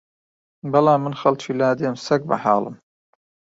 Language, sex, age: Central Kurdish, male, 30-39